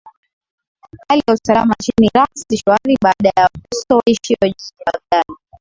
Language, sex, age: Swahili, female, 19-29